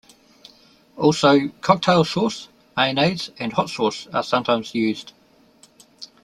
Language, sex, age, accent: English, male, 30-39, New Zealand English